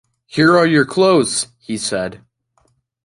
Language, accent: English, United States English